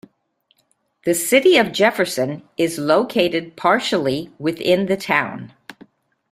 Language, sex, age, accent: English, female, 70-79, United States English